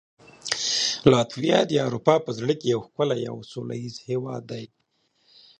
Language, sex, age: Pashto, male, 30-39